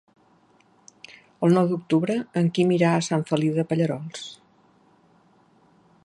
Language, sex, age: Catalan, female, 60-69